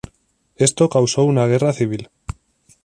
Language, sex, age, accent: Spanish, male, 19-29, España: Norte peninsular (Asturias, Castilla y León, Cantabria, País Vasco, Navarra, Aragón, La Rioja, Guadalajara, Cuenca)